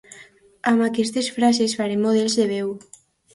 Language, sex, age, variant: Catalan, female, under 19, Alacantí